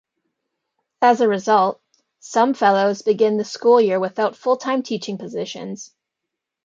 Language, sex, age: English, female, 19-29